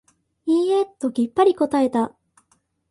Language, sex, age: Japanese, female, 19-29